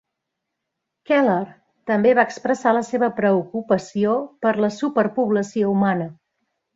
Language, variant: Catalan, Central